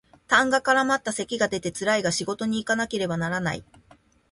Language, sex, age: Japanese, female, 50-59